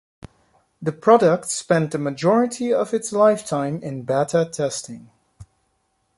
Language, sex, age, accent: English, male, 30-39, England English